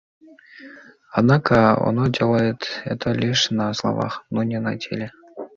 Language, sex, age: Russian, male, 19-29